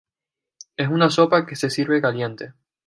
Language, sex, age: Spanish, female, 19-29